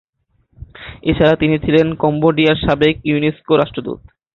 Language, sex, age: Bengali, male, under 19